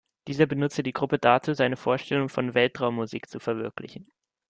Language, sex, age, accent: German, male, 19-29, Deutschland Deutsch